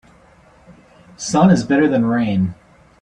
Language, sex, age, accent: English, male, 30-39, United States English